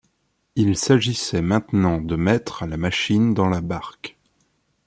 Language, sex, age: French, male, 30-39